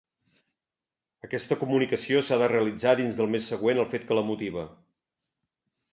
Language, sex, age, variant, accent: Catalan, male, 50-59, Central, central